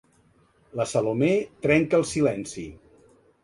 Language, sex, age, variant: Catalan, male, 60-69, Central